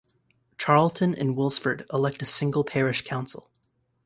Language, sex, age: English, male, 19-29